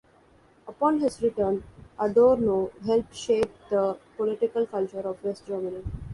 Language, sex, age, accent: English, female, 19-29, India and South Asia (India, Pakistan, Sri Lanka)